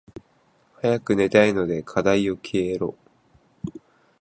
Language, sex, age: Japanese, male, 19-29